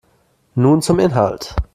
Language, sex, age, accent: German, male, 19-29, Deutschland Deutsch